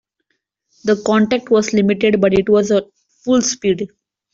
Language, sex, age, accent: English, female, 19-29, India and South Asia (India, Pakistan, Sri Lanka)